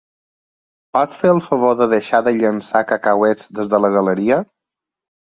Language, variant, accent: Catalan, Balear, mallorquí